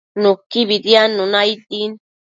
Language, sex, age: Matsés, female, under 19